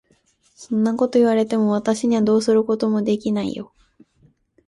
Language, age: Japanese, 19-29